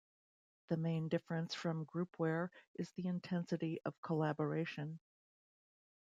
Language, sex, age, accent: English, female, 60-69, United States English